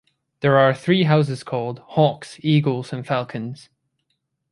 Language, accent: English, United States English